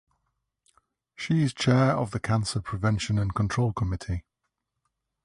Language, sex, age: English, male, 50-59